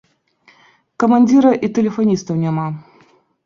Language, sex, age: Belarusian, female, 30-39